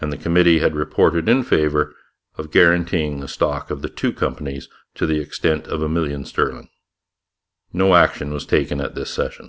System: none